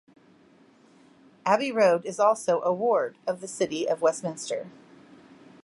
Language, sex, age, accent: English, female, 40-49, United States English